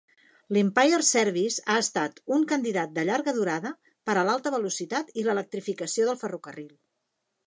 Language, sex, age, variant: Catalan, female, 50-59, Central